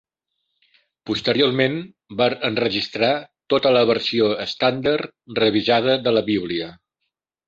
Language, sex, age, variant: Catalan, male, 60-69, Central